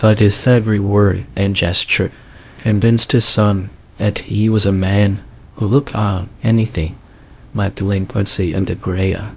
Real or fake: fake